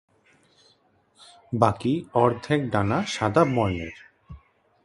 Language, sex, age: Bengali, male, 30-39